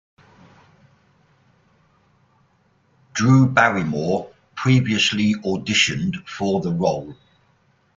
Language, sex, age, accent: English, male, 60-69, England English